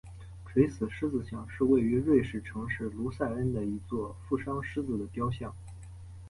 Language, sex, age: Chinese, male, 19-29